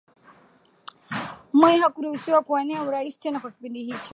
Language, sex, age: Swahili, female, 19-29